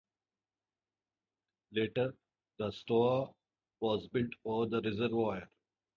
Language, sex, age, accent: English, male, 50-59, India and South Asia (India, Pakistan, Sri Lanka)